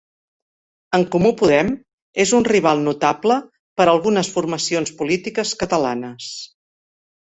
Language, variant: Catalan, Central